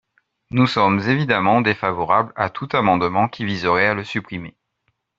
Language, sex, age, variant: French, male, 50-59, Français de métropole